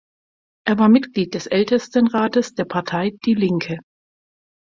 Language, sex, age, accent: German, female, 50-59, Deutschland Deutsch